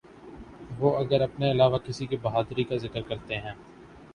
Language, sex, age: Urdu, male, 19-29